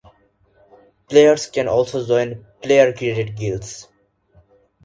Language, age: English, 19-29